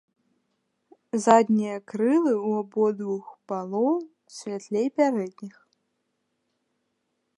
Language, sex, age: Belarusian, female, 19-29